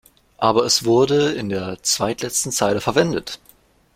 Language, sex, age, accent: German, male, under 19, Deutschland Deutsch